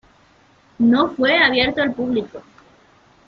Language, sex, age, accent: Spanish, female, 19-29, América central